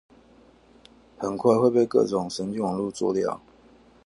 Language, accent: Chinese, 出生地：新北市